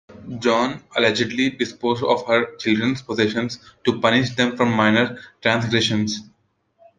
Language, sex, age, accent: English, female, 19-29, India and South Asia (India, Pakistan, Sri Lanka)